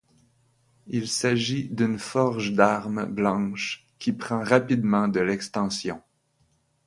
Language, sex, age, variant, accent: French, male, 30-39, Français d'Amérique du Nord, Français du Canada